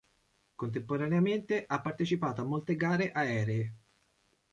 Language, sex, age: Italian, male, 40-49